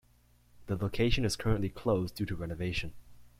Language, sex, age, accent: English, male, under 19, Canadian English